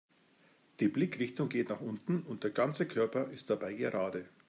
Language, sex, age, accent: German, male, 50-59, Deutschland Deutsch